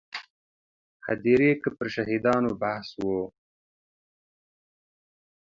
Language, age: Pashto, 30-39